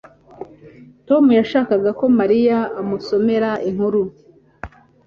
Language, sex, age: Kinyarwanda, female, 50-59